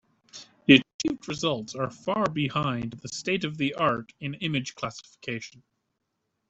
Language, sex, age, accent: English, male, 30-39, Canadian English